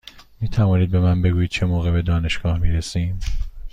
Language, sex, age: Persian, male, 30-39